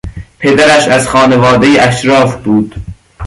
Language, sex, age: Persian, male, under 19